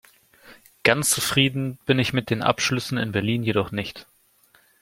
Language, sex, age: German, male, 19-29